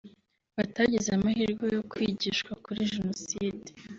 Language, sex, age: Kinyarwanda, female, 19-29